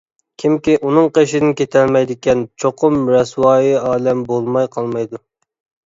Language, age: Uyghur, 19-29